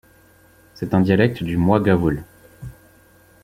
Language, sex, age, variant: French, male, 40-49, Français de métropole